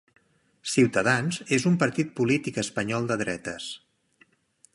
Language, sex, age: Catalan, male, 50-59